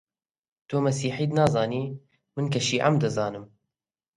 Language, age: Central Kurdish, 19-29